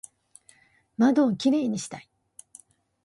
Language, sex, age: Japanese, female, 50-59